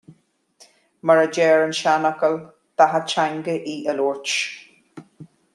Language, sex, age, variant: Irish, male, 50-59, Gaeilge Uladh